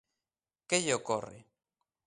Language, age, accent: Galician, 30-39, Atlántico (seseo e gheada)